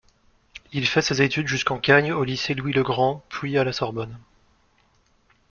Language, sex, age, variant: French, male, 19-29, Français de métropole